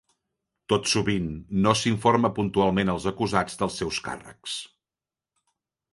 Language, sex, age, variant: Catalan, male, 40-49, Central